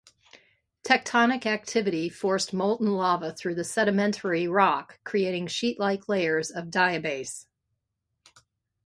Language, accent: English, United States English